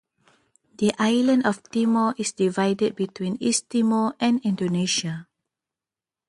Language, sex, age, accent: English, female, 30-39, Malaysian English